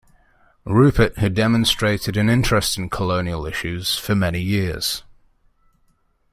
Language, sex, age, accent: English, male, 19-29, England English